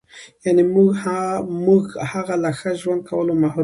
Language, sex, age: Pashto, female, 30-39